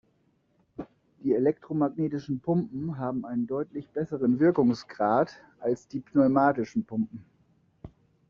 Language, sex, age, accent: German, male, 30-39, Deutschland Deutsch